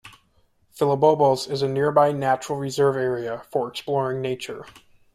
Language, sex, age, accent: English, male, 30-39, United States English